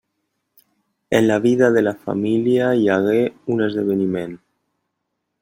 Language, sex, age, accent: Catalan, male, 19-29, valencià